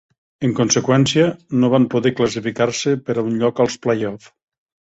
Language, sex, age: Catalan, male, 50-59